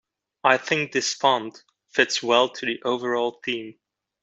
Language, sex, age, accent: English, male, 19-29, England English